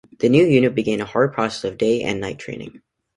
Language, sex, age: English, male, under 19